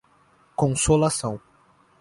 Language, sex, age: Portuguese, male, 19-29